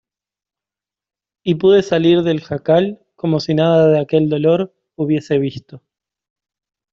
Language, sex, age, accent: Spanish, male, 30-39, Rioplatense: Argentina, Uruguay, este de Bolivia, Paraguay